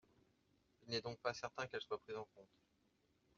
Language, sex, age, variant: French, male, 30-39, Français de métropole